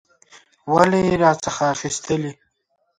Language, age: Pashto, 19-29